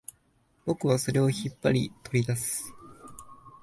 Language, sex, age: Japanese, male, 19-29